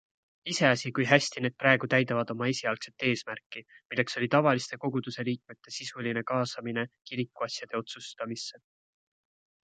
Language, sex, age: Estonian, male, 19-29